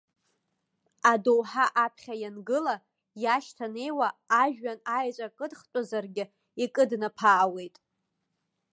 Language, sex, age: Abkhazian, female, 19-29